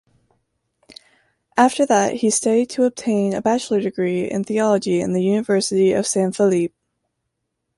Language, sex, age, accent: English, female, under 19, United States English